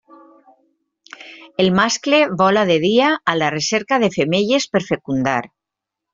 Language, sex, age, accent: Catalan, female, 50-59, valencià